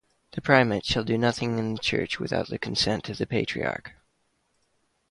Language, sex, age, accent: English, male, under 19, United States English